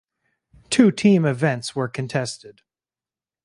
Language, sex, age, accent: English, male, 30-39, Canadian English